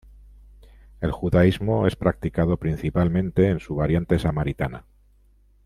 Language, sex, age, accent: Spanish, male, 50-59, España: Norte peninsular (Asturias, Castilla y León, Cantabria, País Vasco, Navarra, Aragón, La Rioja, Guadalajara, Cuenca)